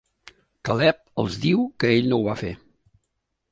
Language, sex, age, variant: Catalan, male, 60-69, Central